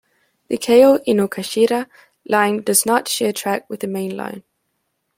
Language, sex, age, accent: English, female, under 19, England English